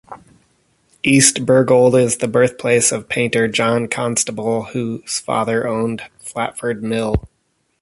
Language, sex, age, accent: English, male, 30-39, United States English